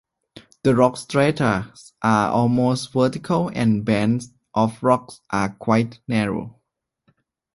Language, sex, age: English, male, 19-29